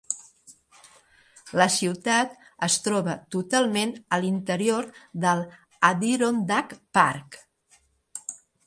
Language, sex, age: Catalan, female, 60-69